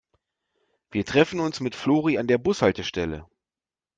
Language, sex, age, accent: German, male, 40-49, Deutschland Deutsch